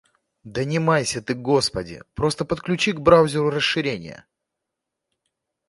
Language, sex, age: Russian, male, 30-39